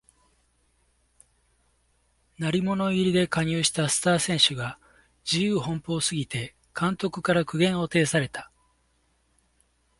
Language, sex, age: Japanese, male, 50-59